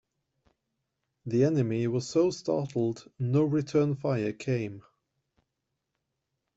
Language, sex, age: English, male, 30-39